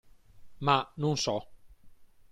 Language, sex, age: Italian, male, 19-29